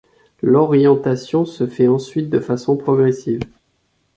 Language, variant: French, Français de métropole